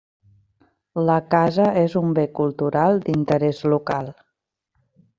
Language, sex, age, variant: Catalan, female, 19-29, Central